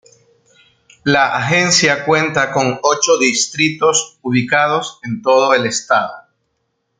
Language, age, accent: Spanish, 40-49, Andino-Pacífico: Colombia, Perú, Ecuador, oeste de Bolivia y Venezuela andina